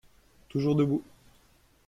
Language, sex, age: French, male, 19-29